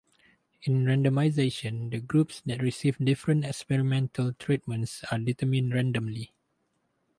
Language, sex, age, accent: English, male, 19-29, Malaysian English